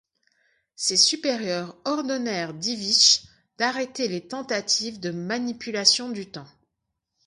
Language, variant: French, Français de métropole